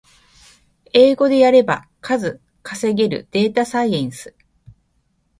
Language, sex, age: Japanese, female, 50-59